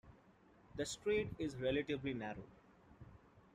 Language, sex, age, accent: English, male, 19-29, India and South Asia (India, Pakistan, Sri Lanka)